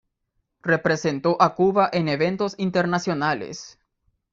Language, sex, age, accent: Spanish, male, 19-29, América central